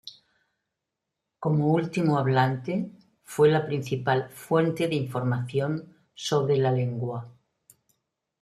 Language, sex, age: Spanish, female, 70-79